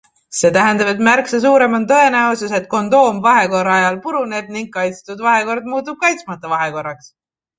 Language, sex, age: Estonian, female, 19-29